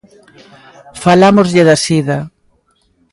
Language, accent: Galician, Oriental (común en zona oriental)